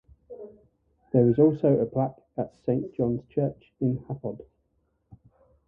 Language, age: English, 40-49